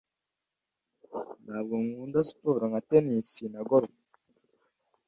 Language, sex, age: Kinyarwanda, male, under 19